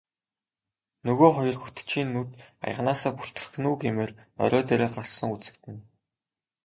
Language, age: Mongolian, 19-29